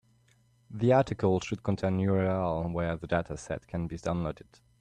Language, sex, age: English, male, 19-29